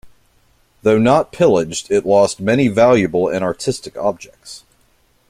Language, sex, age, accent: English, male, 30-39, United States English